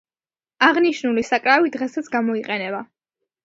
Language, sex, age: Georgian, female, under 19